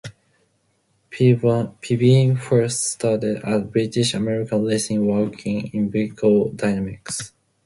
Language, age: English, 19-29